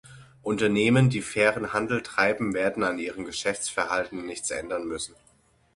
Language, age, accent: German, 30-39, Deutschland Deutsch